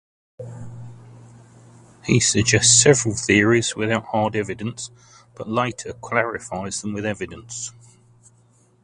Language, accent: English, London English